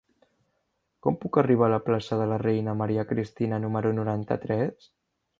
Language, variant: Catalan, Central